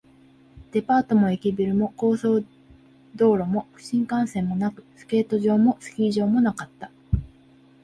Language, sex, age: Japanese, female, 19-29